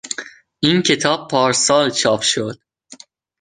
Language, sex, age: Persian, male, under 19